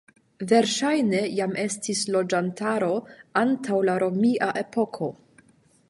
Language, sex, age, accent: Esperanto, female, 19-29, Internacia